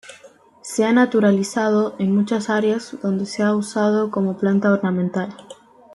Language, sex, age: Spanish, female, 19-29